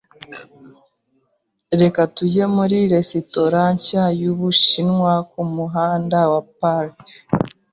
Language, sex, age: Kinyarwanda, female, 30-39